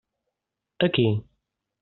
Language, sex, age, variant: Catalan, male, 19-29, Balear